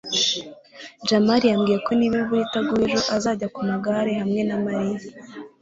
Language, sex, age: Kinyarwanda, female, 19-29